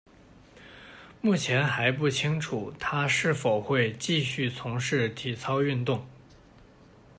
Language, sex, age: Chinese, male, 19-29